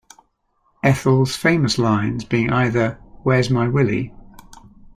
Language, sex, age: English, male, 60-69